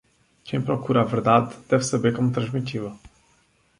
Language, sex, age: Portuguese, male, 19-29